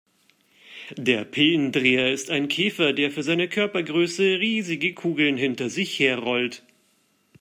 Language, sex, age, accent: German, male, 30-39, Deutschland Deutsch